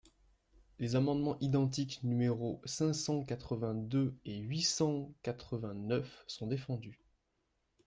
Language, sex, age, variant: French, male, 19-29, Français de métropole